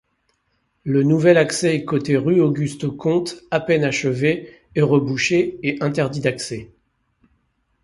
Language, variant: French, Français de métropole